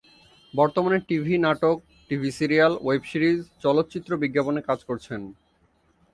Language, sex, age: Bengali, male, 19-29